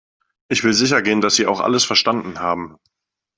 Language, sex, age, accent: German, male, 30-39, Deutschland Deutsch